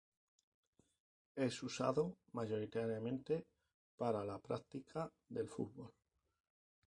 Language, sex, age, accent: Spanish, male, 40-49, España: Norte peninsular (Asturias, Castilla y León, Cantabria, País Vasco, Navarra, Aragón, La Rioja, Guadalajara, Cuenca)